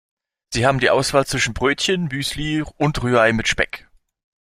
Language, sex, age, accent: German, male, 19-29, Deutschland Deutsch